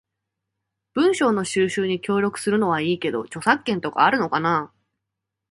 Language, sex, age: Japanese, female, 19-29